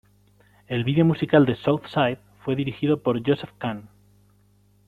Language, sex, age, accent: Spanish, male, 19-29, España: Centro-Sur peninsular (Madrid, Toledo, Castilla-La Mancha)